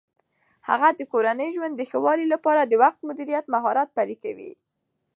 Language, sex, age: Pashto, female, under 19